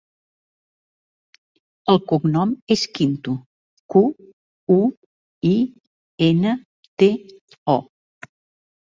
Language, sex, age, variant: Catalan, female, 60-69, Central